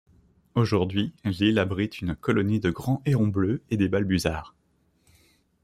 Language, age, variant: French, 30-39, Français de métropole